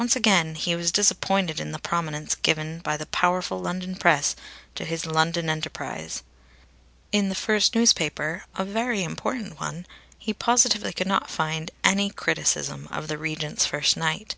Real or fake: real